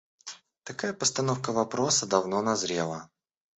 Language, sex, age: Russian, male, 19-29